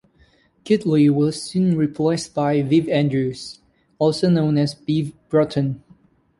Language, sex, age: English, male, 19-29